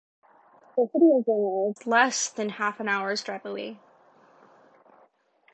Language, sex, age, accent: English, female, 19-29, United States English